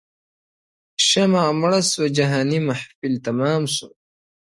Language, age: Pashto, 19-29